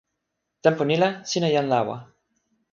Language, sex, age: Toki Pona, male, 19-29